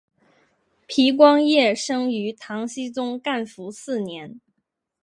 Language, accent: Chinese, 出生地：吉林省